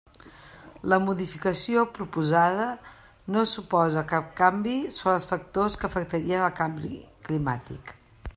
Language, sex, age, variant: Catalan, female, 50-59, Central